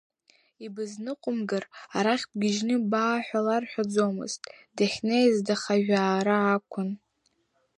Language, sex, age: Abkhazian, female, under 19